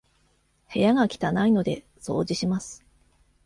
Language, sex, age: Japanese, female, 40-49